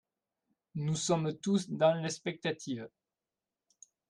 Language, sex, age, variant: French, male, 40-49, Français de métropole